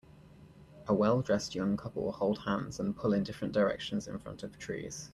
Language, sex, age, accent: English, male, 19-29, England English